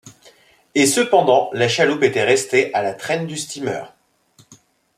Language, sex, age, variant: French, male, 30-39, Français de métropole